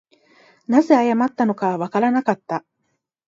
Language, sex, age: Japanese, female, 30-39